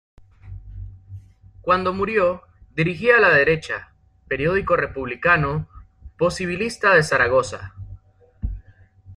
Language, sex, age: Spanish, male, 19-29